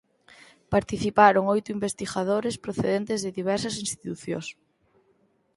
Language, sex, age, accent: Galician, female, 19-29, Central (gheada)